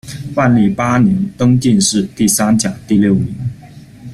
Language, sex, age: Chinese, male, 19-29